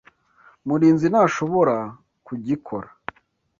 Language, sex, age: Kinyarwanda, male, 19-29